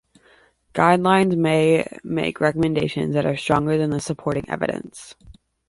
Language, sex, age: English, female, 19-29